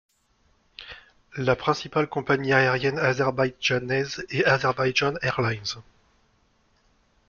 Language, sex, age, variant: French, male, 19-29, Français de métropole